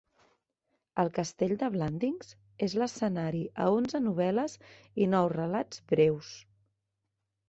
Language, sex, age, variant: Catalan, female, 30-39, Central